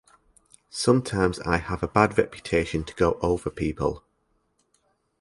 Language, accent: English, England English